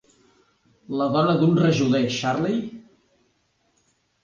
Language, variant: Catalan, Central